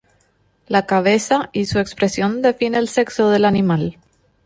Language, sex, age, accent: Spanish, female, 30-39, Rioplatense: Argentina, Uruguay, este de Bolivia, Paraguay